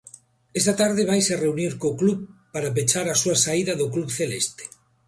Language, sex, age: Galician, male, 50-59